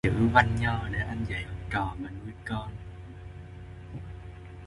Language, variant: Vietnamese, Sài Gòn